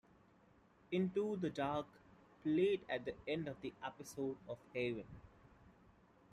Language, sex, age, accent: English, male, 19-29, India and South Asia (India, Pakistan, Sri Lanka)